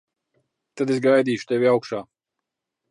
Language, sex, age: Latvian, male, 30-39